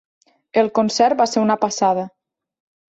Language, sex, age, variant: Catalan, female, 19-29, Nord-Occidental